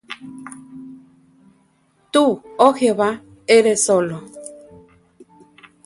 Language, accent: Spanish, México